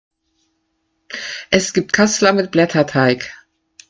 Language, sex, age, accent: German, female, 50-59, Deutschland Deutsch